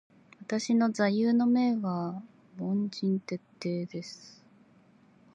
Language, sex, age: Japanese, female, 30-39